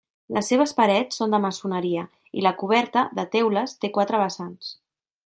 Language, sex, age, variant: Catalan, female, 19-29, Central